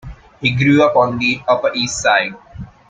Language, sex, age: English, male, 19-29